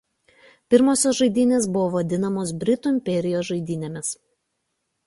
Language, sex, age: Lithuanian, female, 30-39